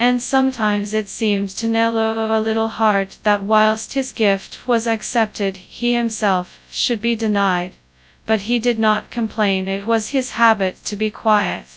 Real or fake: fake